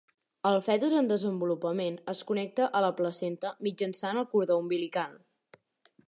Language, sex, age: Catalan, female, under 19